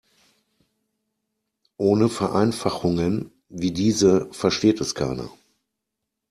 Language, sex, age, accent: German, male, 40-49, Deutschland Deutsch